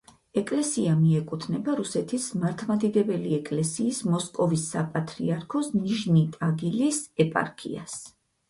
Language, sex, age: Georgian, female, 50-59